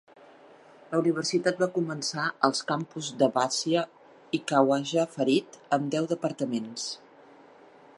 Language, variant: Catalan, Central